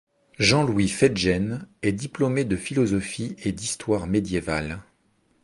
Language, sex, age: French, male, 40-49